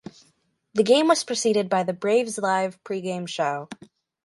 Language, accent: English, United States English